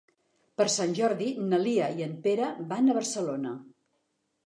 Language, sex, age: Catalan, female, 60-69